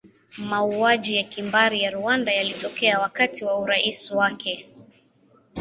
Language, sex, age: Swahili, male, 30-39